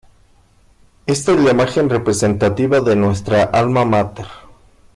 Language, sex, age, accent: Spanish, male, 40-49, México